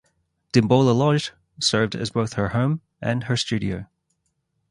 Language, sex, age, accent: English, male, 30-39, Australian English